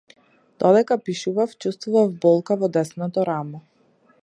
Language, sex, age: Macedonian, female, 19-29